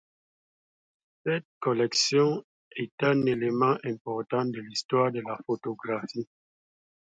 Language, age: French, 30-39